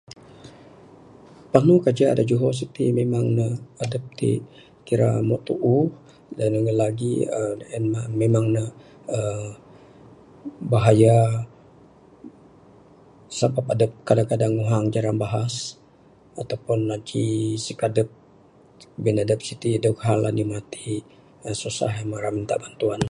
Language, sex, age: Bukar-Sadung Bidayuh, male, 60-69